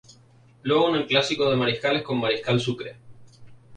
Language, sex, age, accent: Spanish, male, 19-29, España: Islas Canarias